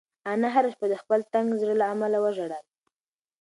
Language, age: Pashto, 19-29